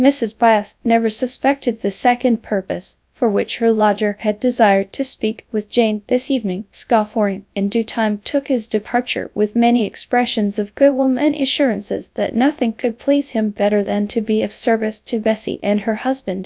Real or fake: fake